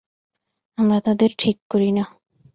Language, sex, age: Bengali, female, 19-29